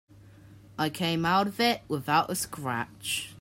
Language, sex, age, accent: English, male, under 19, England English